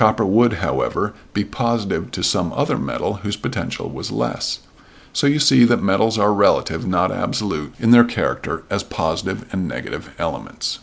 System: none